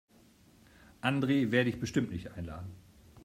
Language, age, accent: German, 50-59, Deutschland Deutsch